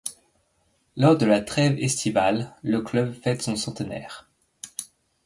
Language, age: French, 30-39